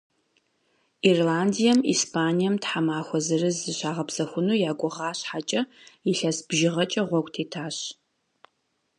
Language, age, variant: Kabardian, 19-29, Адыгэбзэ (Къэбэрдей, Кирил, псоми зэдай)